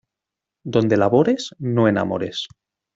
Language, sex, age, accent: Spanish, male, 30-39, España: Centro-Sur peninsular (Madrid, Toledo, Castilla-La Mancha)